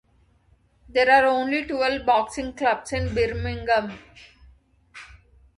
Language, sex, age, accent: English, female, 30-39, India and South Asia (India, Pakistan, Sri Lanka)